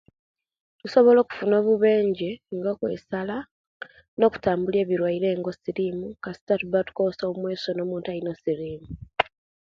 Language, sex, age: Kenyi, female, 19-29